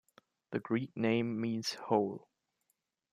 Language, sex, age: English, male, 19-29